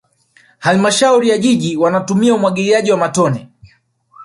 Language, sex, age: Swahili, male, 19-29